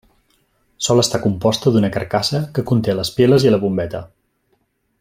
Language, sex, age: Catalan, male, 40-49